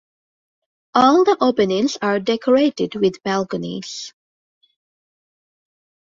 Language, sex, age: English, female, 19-29